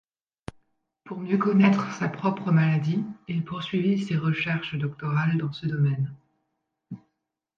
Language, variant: French, Français de métropole